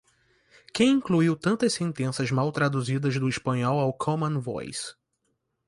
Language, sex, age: Portuguese, male, 19-29